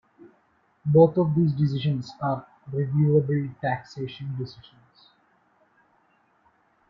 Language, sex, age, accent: English, male, 19-29, India and South Asia (India, Pakistan, Sri Lanka)